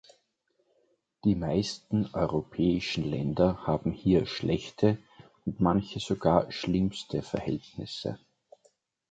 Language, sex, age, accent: German, male, 50-59, Österreichisches Deutsch